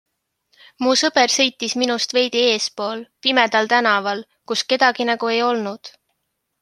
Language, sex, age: Estonian, female, 19-29